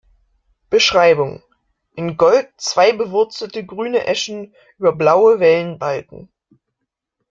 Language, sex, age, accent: German, female, 19-29, Deutschland Deutsch